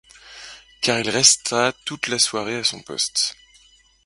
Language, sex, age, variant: French, male, 30-39, Français de métropole